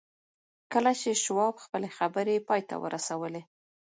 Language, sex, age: Pashto, female, 30-39